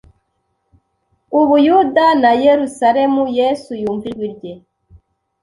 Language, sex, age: Kinyarwanda, female, 30-39